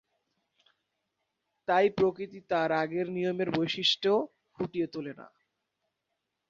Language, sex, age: Bengali, male, 19-29